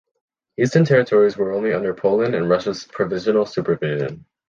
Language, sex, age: English, male, under 19